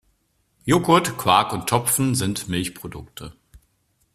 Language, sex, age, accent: German, male, 40-49, Deutschland Deutsch